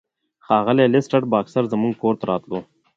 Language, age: Pashto, 30-39